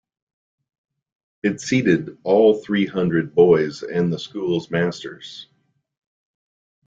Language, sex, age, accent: English, male, 40-49, United States English